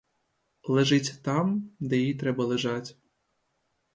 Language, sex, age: Ukrainian, male, 19-29